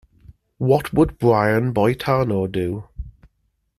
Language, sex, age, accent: English, male, 30-39, England English